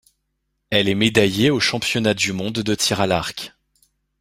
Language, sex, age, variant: French, male, 19-29, Français de métropole